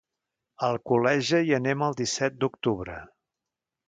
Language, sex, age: Catalan, male, 60-69